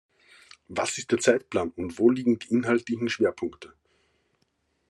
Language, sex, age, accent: German, male, 30-39, Österreichisches Deutsch